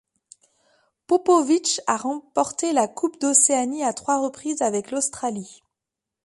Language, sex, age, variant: French, female, 30-39, Français de métropole